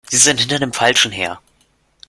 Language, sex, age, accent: German, male, under 19, Deutschland Deutsch